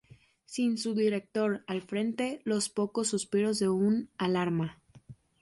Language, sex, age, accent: Spanish, female, 19-29, México